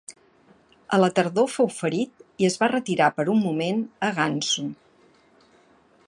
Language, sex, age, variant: Catalan, female, 50-59, Central